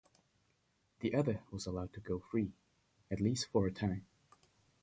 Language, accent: English, United States English